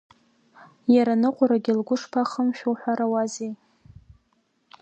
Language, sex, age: Abkhazian, female, 19-29